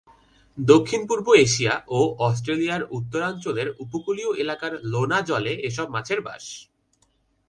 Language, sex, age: Bengali, male, 19-29